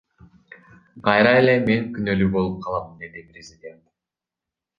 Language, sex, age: Kyrgyz, male, 19-29